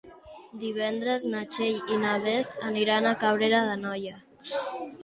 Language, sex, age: Catalan, male, under 19